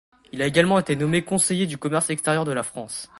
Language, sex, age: French, male, 19-29